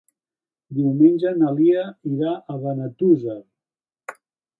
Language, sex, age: Catalan, male, 70-79